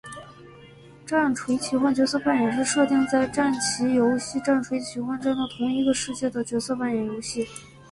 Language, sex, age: Chinese, female, 19-29